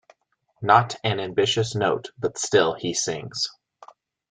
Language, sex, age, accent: English, male, 19-29, United States English